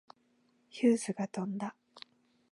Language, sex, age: Japanese, female, 19-29